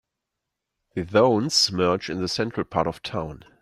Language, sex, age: English, male, 50-59